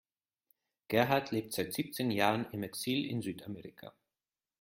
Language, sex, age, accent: German, male, 19-29, Österreichisches Deutsch